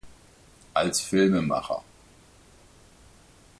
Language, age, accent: German, 60-69, Hochdeutsch